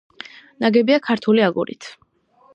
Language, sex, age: Georgian, female, under 19